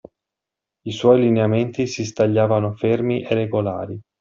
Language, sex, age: Italian, male, 40-49